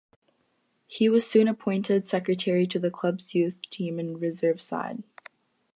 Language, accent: English, United States English